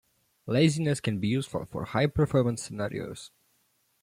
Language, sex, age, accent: English, male, under 19, United States English